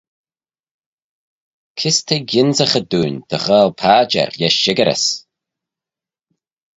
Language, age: Manx, 40-49